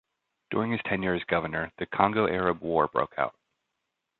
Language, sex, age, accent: English, male, 30-39, United States English